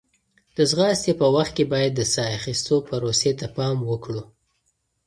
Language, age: Pashto, 19-29